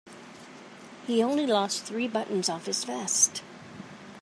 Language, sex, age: English, female, 60-69